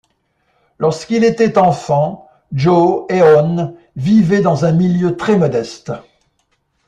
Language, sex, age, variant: French, male, 70-79, Français de métropole